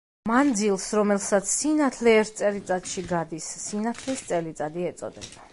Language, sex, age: Georgian, female, 30-39